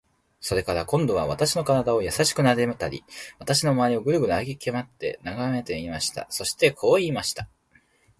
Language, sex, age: Japanese, male, 19-29